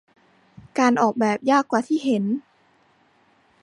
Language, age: Thai, under 19